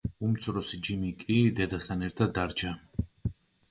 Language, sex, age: Georgian, male, 30-39